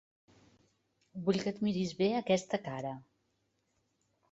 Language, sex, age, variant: Catalan, female, 60-69, Central